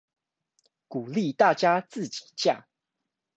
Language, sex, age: Chinese, male, 19-29